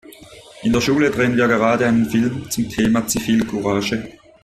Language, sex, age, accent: German, male, 30-39, Schweizerdeutsch